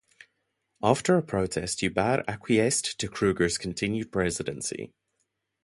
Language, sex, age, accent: English, male, 19-29, Southern African (South Africa, Zimbabwe, Namibia)